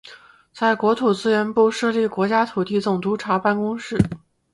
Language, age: Chinese, 19-29